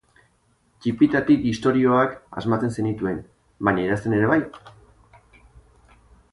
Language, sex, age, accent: Basque, male, 40-49, Erdialdekoa edo Nafarra (Gipuzkoa, Nafarroa)